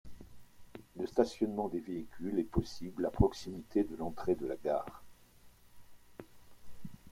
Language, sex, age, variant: French, male, 60-69, Français de métropole